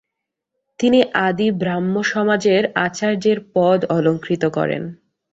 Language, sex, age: Bengali, female, 19-29